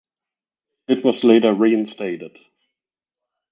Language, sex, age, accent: English, male, 40-49, German